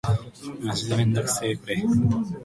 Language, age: Japanese, 19-29